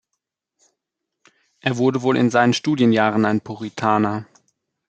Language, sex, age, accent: German, male, 19-29, Deutschland Deutsch